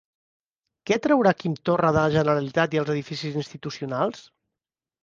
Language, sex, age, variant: Catalan, male, 50-59, Central